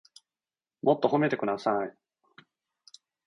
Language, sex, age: Japanese, male, 40-49